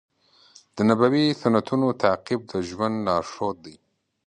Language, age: Pashto, 30-39